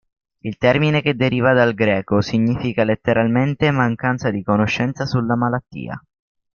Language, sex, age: Italian, male, under 19